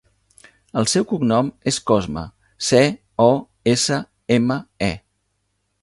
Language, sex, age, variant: Catalan, male, 50-59, Central